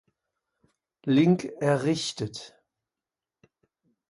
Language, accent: German, Deutschland Deutsch